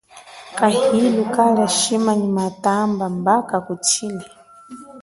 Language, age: Chokwe, 40-49